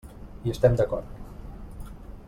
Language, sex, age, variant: Catalan, male, 30-39, Balear